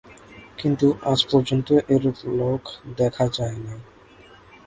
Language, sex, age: Bengali, male, 19-29